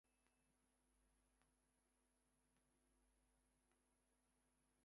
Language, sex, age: English, female, 19-29